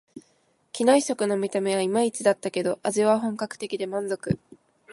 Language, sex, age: Japanese, female, 19-29